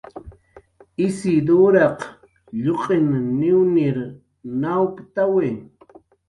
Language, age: Jaqaru, 40-49